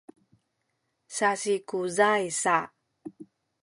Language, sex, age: Sakizaya, female, 30-39